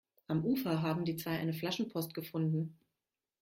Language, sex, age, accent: German, female, 40-49, Deutschland Deutsch